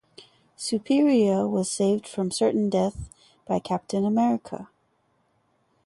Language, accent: English, United States English